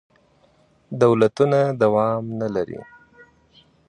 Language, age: Pashto, 30-39